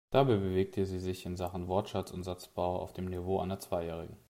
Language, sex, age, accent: German, male, 30-39, Deutschland Deutsch